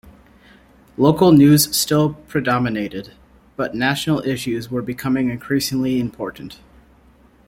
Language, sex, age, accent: English, male, 19-29, United States English